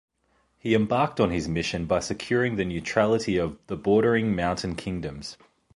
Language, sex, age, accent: English, male, 30-39, Australian English